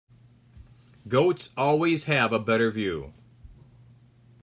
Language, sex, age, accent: English, male, 60-69, United States English